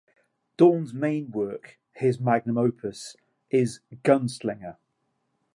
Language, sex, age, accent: English, male, 40-49, England English